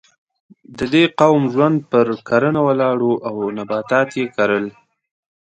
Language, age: Pashto, 19-29